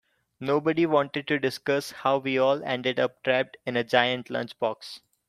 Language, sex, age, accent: English, male, 19-29, India and South Asia (India, Pakistan, Sri Lanka)